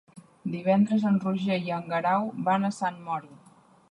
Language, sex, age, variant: Catalan, female, 30-39, Central